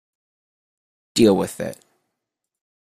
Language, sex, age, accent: English, male, 19-29, United States English